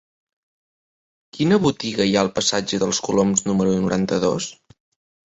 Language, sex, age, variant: Catalan, male, under 19, Septentrional